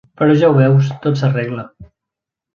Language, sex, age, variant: Catalan, male, 30-39, Central